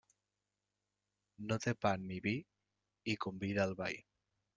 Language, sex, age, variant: Catalan, male, 30-39, Central